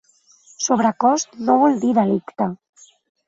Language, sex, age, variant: Catalan, female, 19-29, Central